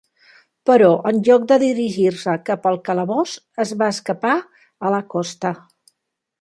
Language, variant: Catalan, Septentrional